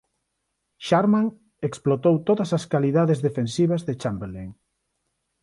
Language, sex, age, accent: Galician, male, 50-59, Neofalante